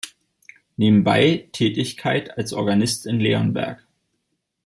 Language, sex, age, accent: German, male, 30-39, Deutschland Deutsch